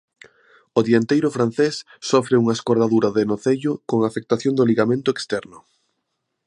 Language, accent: Galician, Normativo (estándar)